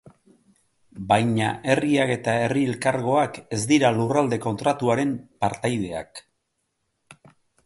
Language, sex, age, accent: Basque, female, 19-29, Erdialdekoa edo Nafarra (Gipuzkoa, Nafarroa)